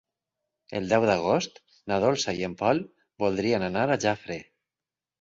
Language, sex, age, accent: Catalan, male, 40-49, valencià